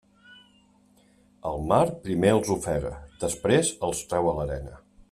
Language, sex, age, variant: Catalan, male, 50-59, Central